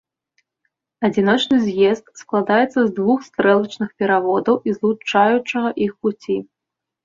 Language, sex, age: Belarusian, female, 19-29